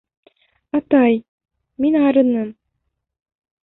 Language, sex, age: Bashkir, female, 19-29